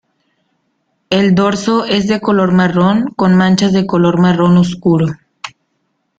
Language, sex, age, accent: Spanish, female, 19-29, México